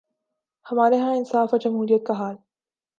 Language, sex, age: Urdu, female, 19-29